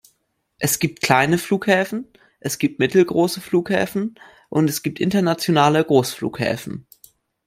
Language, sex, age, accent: German, male, under 19, Deutschland Deutsch